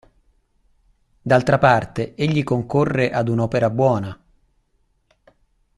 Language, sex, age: Italian, male, 40-49